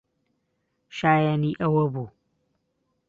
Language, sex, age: Central Kurdish, female, 30-39